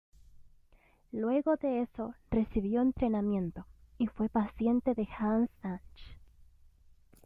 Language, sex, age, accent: Spanish, female, under 19, Chileno: Chile, Cuyo